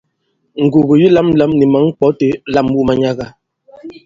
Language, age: Bankon, 40-49